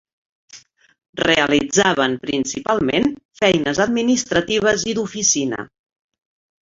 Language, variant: Catalan, Central